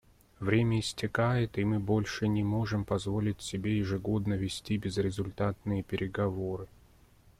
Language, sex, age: Russian, male, 30-39